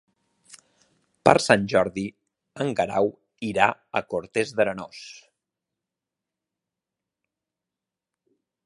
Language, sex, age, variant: Catalan, male, 40-49, Central